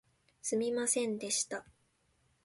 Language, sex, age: Japanese, female, 19-29